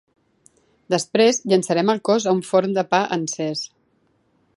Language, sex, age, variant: Catalan, female, 40-49, Central